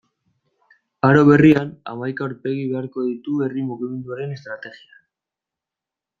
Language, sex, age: Basque, male, 19-29